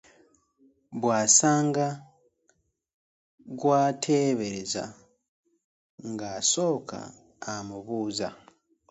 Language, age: Ganda, 19-29